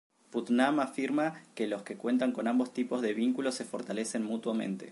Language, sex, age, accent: Spanish, male, 19-29, Rioplatense: Argentina, Uruguay, este de Bolivia, Paraguay